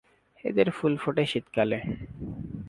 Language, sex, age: Bengali, male, 19-29